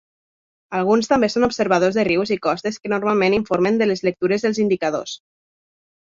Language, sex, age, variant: Catalan, female, 19-29, Nord-Occidental